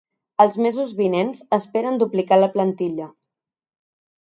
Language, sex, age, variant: Catalan, female, 30-39, Central